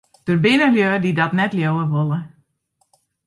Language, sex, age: Western Frisian, female, 40-49